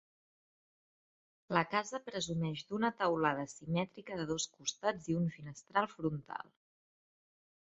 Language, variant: Catalan, Central